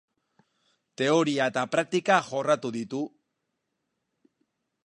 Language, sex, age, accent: Basque, male, 30-39, Mendebalekoa (Araba, Bizkaia, Gipuzkoako mendebaleko herri batzuk)